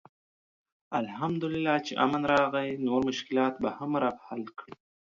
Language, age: Pashto, under 19